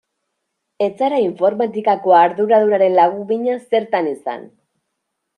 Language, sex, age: Basque, female, 30-39